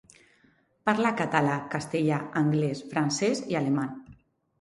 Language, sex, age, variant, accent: Catalan, female, 19-29, Alacantí, valencià